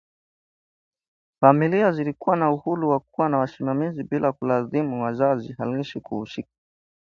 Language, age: Swahili, 19-29